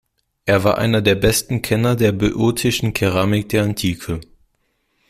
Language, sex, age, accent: German, male, under 19, Deutschland Deutsch